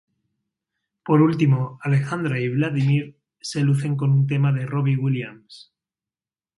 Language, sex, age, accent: Spanish, male, 40-49, España: Centro-Sur peninsular (Madrid, Toledo, Castilla-La Mancha)